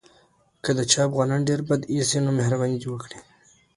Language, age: Pashto, 19-29